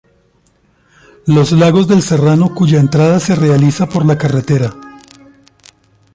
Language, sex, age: Spanish, male, 50-59